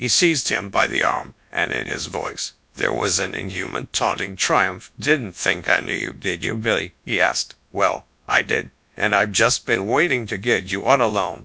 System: TTS, GradTTS